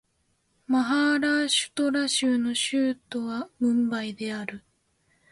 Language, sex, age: Japanese, female, under 19